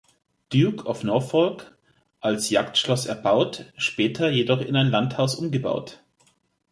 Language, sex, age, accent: German, male, 30-39, Deutschland Deutsch